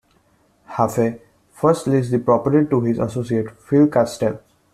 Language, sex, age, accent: English, male, 19-29, India and South Asia (India, Pakistan, Sri Lanka)